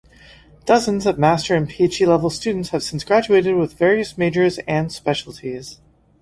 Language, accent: English, United States English